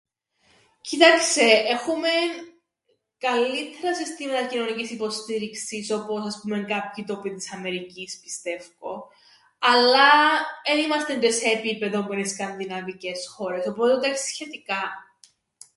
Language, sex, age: Greek, female, 19-29